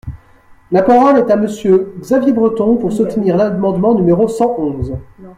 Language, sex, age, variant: French, male, 19-29, Français de métropole